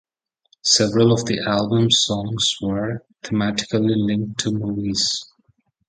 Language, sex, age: English, male, 30-39